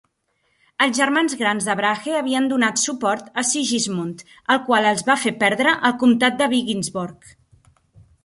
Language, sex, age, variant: Catalan, female, 30-39, Central